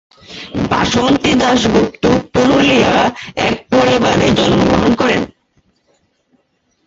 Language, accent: Bengali, Bengali